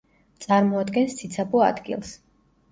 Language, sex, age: Georgian, female, 30-39